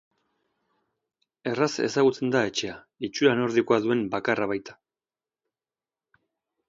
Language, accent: Basque, Erdialdekoa edo Nafarra (Gipuzkoa, Nafarroa)